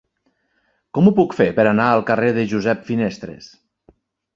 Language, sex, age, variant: Catalan, male, 40-49, Nord-Occidental